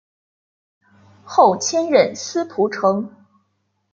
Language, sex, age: Chinese, female, 19-29